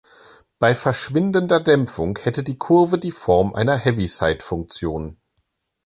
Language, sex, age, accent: German, male, 40-49, Deutschland Deutsch